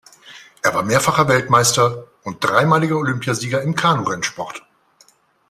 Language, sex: German, male